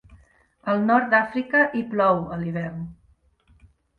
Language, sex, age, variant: Catalan, female, 50-59, Central